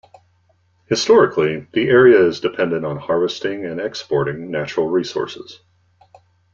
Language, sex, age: English, male, 40-49